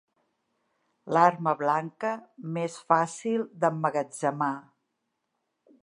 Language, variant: Catalan, Central